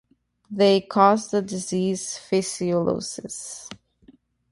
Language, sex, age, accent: English, female, 19-29, United States English